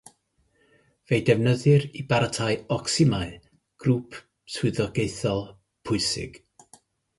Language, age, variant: Welsh, 60-69, North-Eastern Welsh